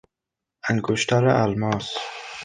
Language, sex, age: Persian, male, under 19